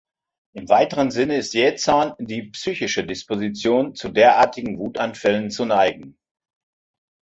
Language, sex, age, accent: German, male, 60-69, Deutschland Deutsch